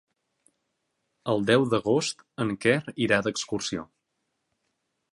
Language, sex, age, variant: Catalan, male, 19-29, Central